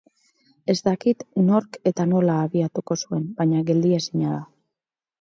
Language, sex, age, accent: Basque, female, 19-29, Mendebalekoa (Araba, Bizkaia, Gipuzkoako mendebaleko herri batzuk)